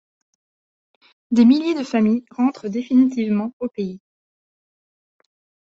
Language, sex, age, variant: French, female, 19-29, Français de métropole